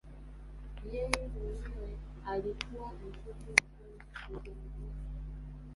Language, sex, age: Swahili, female, 30-39